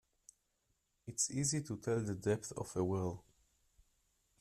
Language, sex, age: English, male, 19-29